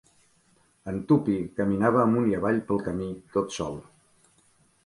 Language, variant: Catalan, Central